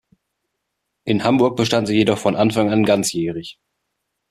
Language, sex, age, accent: German, male, 30-39, Deutschland Deutsch